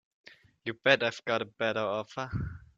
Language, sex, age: English, male, under 19